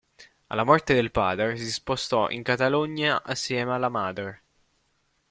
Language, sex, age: Italian, male, 19-29